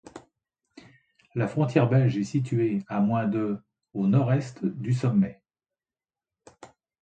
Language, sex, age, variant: French, male, 50-59, Français de métropole